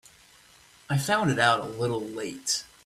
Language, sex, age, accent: English, male, 40-49, United States English